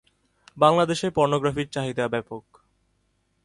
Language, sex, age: Bengali, male, 19-29